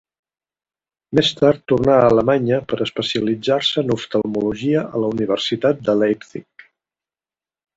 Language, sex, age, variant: Catalan, male, 60-69, Central